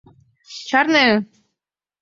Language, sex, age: Mari, female, 19-29